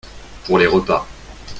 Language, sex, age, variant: French, male, 30-39, Français de métropole